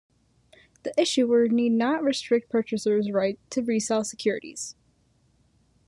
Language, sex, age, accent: English, female, under 19, United States English